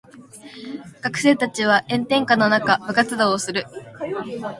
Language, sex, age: Japanese, female, 19-29